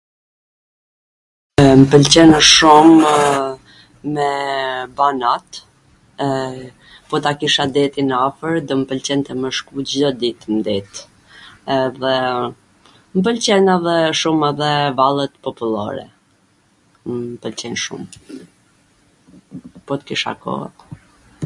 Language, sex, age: Gheg Albanian, female, 40-49